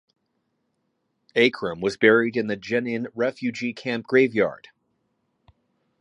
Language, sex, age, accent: English, male, 40-49, United States English